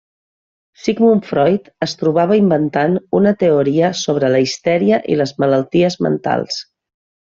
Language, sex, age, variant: Catalan, female, 40-49, Central